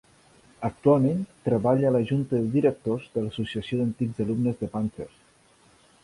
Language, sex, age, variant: Catalan, male, 50-59, Central